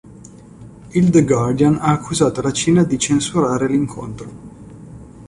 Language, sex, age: Italian, male, 19-29